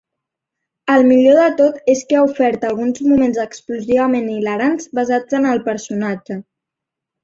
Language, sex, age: Catalan, female, 40-49